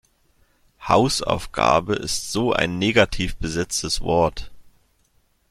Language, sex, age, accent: German, male, 19-29, Deutschland Deutsch